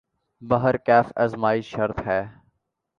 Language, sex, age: Urdu, male, 19-29